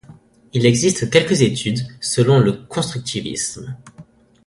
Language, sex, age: French, male, under 19